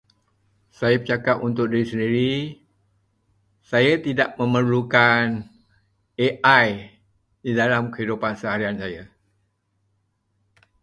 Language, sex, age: Malay, male, 70-79